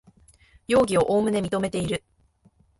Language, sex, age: Japanese, female, 19-29